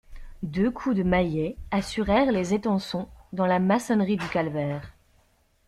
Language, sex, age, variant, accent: French, female, 30-39, Français d'Amérique du Nord, Français du Canada